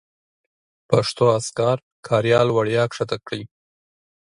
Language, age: Pashto, 19-29